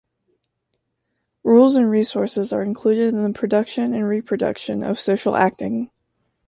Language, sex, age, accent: English, female, under 19, United States English